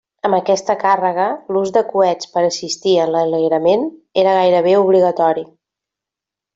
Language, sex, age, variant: Catalan, female, 40-49, Central